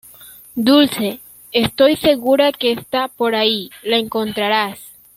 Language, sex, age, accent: Spanish, female, under 19, Andino-Pacífico: Colombia, Perú, Ecuador, oeste de Bolivia y Venezuela andina